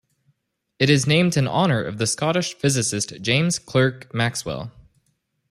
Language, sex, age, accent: English, male, 19-29, Australian English